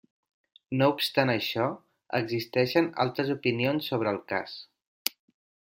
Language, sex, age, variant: Catalan, male, 30-39, Central